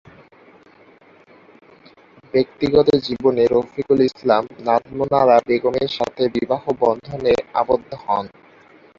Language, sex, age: Bengali, male, 19-29